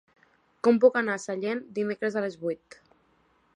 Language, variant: Catalan, Septentrional